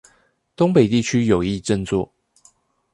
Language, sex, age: Chinese, male, 19-29